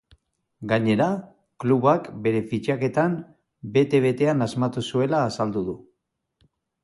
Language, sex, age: Basque, male, 40-49